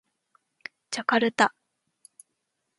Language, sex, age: Japanese, female, 19-29